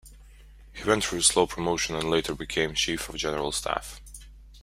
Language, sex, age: English, male, 19-29